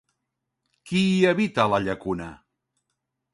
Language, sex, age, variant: Catalan, male, 50-59, Central